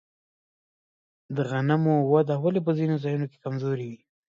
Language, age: Pashto, 19-29